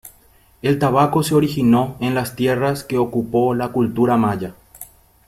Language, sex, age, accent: Spanish, male, 30-39, Rioplatense: Argentina, Uruguay, este de Bolivia, Paraguay